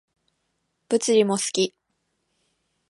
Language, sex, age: Japanese, female, 19-29